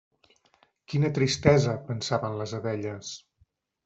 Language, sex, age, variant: Catalan, male, 40-49, Central